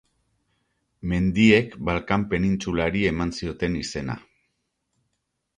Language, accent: Basque, Erdialdekoa edo Nafarra (Gipuzkoa, Nafarroa)